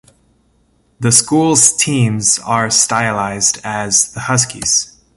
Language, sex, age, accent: English, male, 19-29, United States English